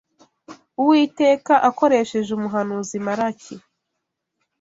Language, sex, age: Kinyarwanda, female, 19-29